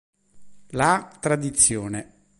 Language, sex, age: Italian, male, 60-69